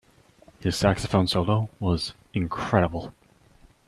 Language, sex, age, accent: English, male, 19-29, Canadian English